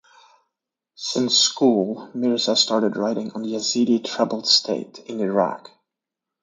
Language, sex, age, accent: English, male, 30-39, United States English